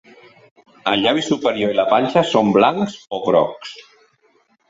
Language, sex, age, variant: Catalan, male, 50-59, Central